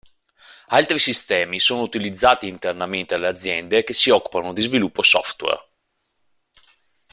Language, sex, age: Italian, male, 30-39